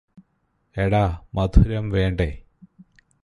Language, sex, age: Malayalam, male, 40-49